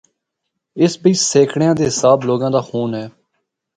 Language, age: Northern Hindko, 19-29